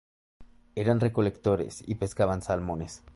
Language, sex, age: Spanish, male, 30-39